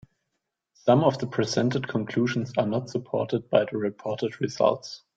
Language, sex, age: English, male, 19-29